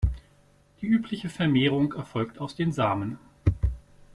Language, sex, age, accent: German, male, 50-59, Deutschland Deutsch